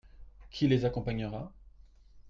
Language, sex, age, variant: French, male, 30-39, Français de métropole